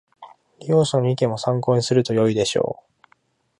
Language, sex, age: Japanese, male, 19-29